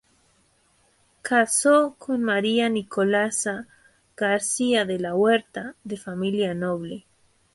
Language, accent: Spanish, América central